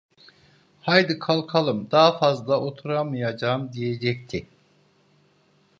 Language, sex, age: Turkish, male, 50-59